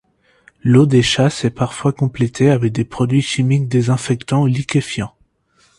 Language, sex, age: French, male, 19-29